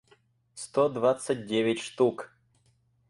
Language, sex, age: Russian, male, 19-29